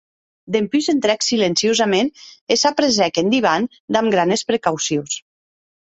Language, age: Occitan, 50-59